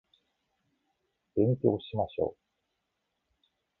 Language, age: Japanese, 50-59